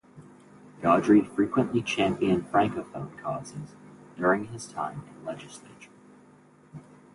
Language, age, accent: English, under 19, United States English